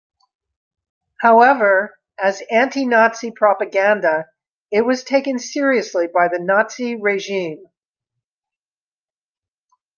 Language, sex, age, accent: English, female, 60-69, United States English